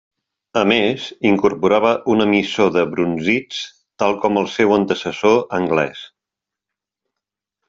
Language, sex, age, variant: Catalan, male, 50-59, Central